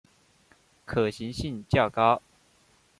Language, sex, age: Chinese, male, 19-29